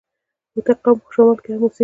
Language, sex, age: Pashto, female, 19-29